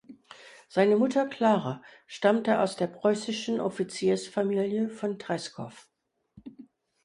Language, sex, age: German, female, 60-69